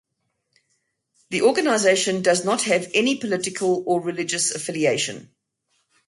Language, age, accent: English, 50-59, Southern African (South Africa, Zimbabwe, Namibia)